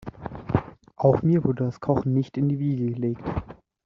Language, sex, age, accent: German, male, 19-29, Deutschland Deutsch